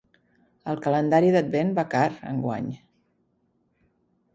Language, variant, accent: Catalan, Central, central